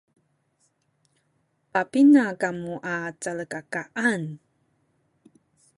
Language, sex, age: Sakizaya, female, 30-39